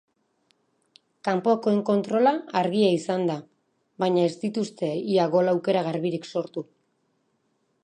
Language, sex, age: Basque, female, 40-49